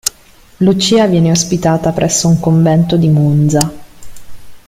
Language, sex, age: Italian, female, 30-39